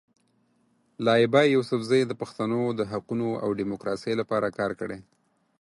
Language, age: Pashto, 19-29